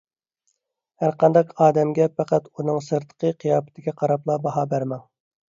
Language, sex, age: Uyghur, male, 30-39